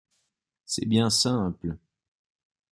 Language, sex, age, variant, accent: French, male, 19-29, Français d'Europe, Français de Suisse